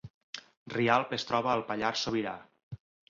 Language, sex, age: Catalan, male, 30-39